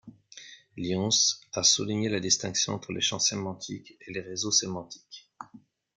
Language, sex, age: French, male, 50-59